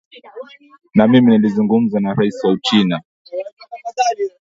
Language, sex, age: Swahili, male, 19-29